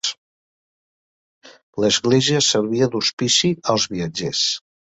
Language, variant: Catalan, Central